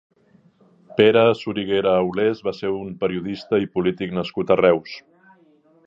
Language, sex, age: Catalan, male, 40-49